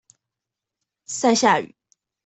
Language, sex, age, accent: Chinese, female, 19-29, 出生地：臺北市